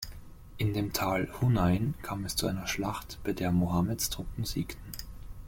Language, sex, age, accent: German, male, 19-29, Österreichisches Deutsch